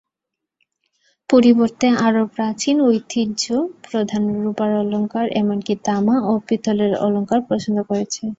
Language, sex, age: Bengali, female, 19-29